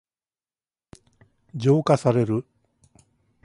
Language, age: Japanese, 50-59